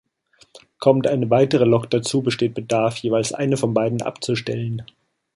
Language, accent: German, Deutschland Deutsch